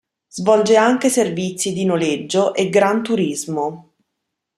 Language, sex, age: Italian, female, 19-29